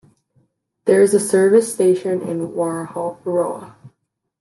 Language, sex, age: English, female, under 19